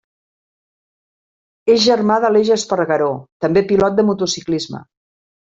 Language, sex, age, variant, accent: Catalan, female, 50-59, Central, central